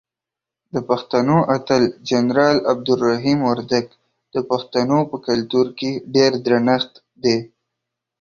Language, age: Pashto, 19-29